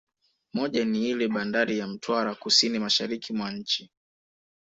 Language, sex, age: Swahili, male, 19-29